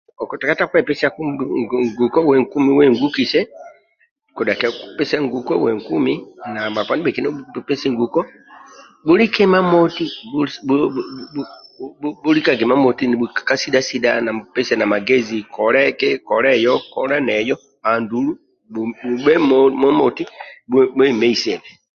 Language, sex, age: Amba (Uganda), male, 70-79